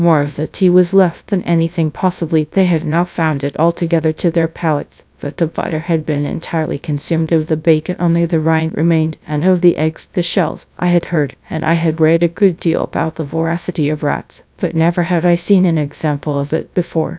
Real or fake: fake